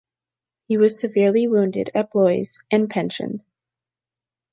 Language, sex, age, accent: English, female, under 19, United States English